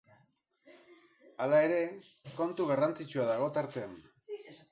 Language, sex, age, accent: Basque, male, 50-59, Erdialdekoa edo Nafarra (Gipuzkoa, Nafarroa)